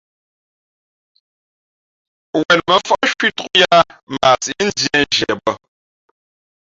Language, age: Fe'fe', 50-59